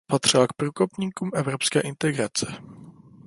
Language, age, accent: Czech, 19-29, pražský